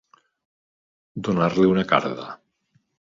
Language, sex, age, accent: Catalan, male, 40-49, valencià